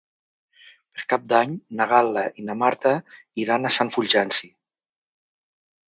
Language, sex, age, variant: Catalan, male, 40-49, Nord-Occidental